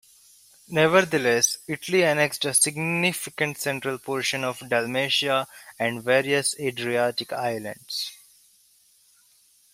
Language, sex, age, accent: English, male, 19-29, India and South Asia (India, Pakistan, Sri Lanka)